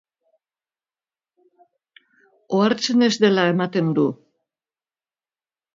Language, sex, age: Basque, female, 70-79